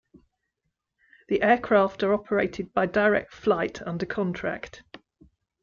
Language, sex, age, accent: English, female, 60-69, England English